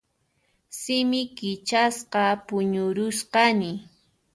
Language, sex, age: Puno Quechua, female, 19-29